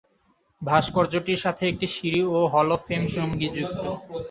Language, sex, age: Bengali, male, 19-29